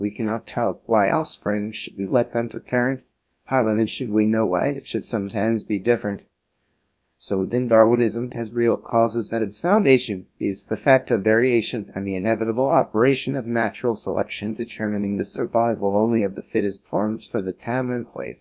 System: TTS, GlowTTS